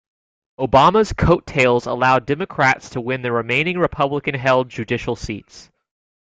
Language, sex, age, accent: English, male, 19-29, United States English